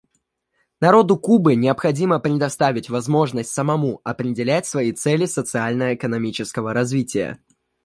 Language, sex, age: Russian, male, 19-29